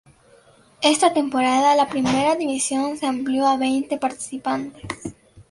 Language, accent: Spanish, América central